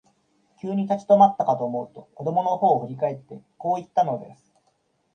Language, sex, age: Japanese, male, 30-39